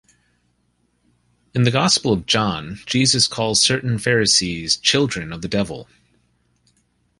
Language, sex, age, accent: English, male, 40-49, United States English